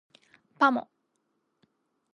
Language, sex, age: Japanese, female, 19-29